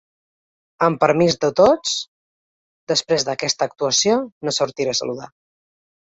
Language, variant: Catalan, Balear